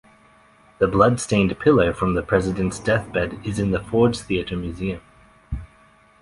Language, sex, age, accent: English, male, 19-29, Australian English